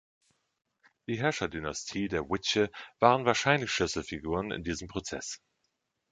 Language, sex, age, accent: German, male, 30-39, Deutschland Deutsch